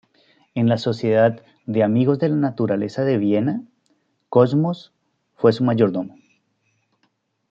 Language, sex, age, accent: Spanish, male, 30-39, Andino-Pacífico: Colombia, Perú, Ecuador, oeste de Bolivia y Venezuela andina